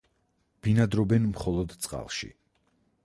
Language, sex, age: Georgian, male, 40-49